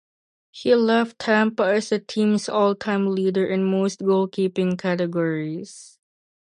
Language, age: English, under 19